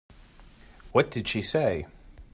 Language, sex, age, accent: English, male, 30-39, United States English